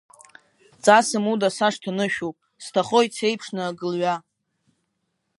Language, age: Abkhazian, 30-39